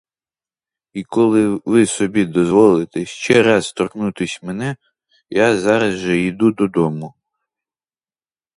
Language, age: Ukrainian, under 19